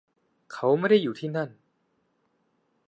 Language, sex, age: Thai, male, 19-29